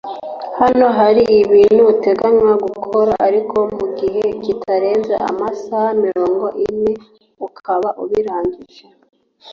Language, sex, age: Kinyarwanda, female, 40-49